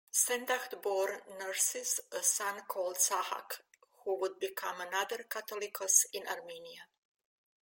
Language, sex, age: English, female, 60-69